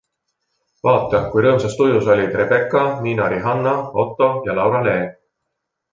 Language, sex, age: Estonian, male, 40-49